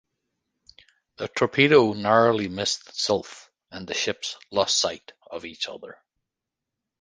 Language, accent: English, Canadian English; Irish English